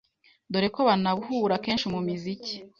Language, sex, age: Kinyarwanda, female, 19-29